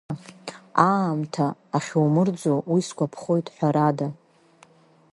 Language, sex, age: Abkhazian, female, 30-39